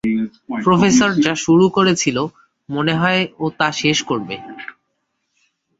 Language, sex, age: Bengali, male, under 19